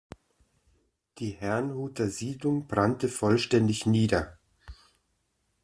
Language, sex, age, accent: German, male, 50-59, Deutschland Deutsch